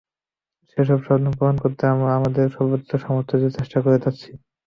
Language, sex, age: Bengali, male, 19-29